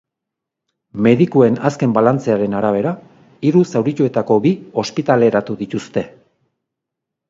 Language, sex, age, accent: Basque, male, 60-69, Erdialdekoa edo Nafarra (Gipuzkoa, Nafarroa)